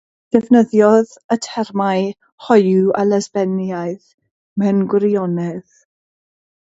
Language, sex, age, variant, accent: Welsh, female, 40-49, South-Western Welsh, Y Deyrnas Unedig Cymraeg